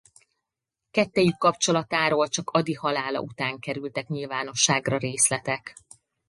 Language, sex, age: Hungarian, female, 40-49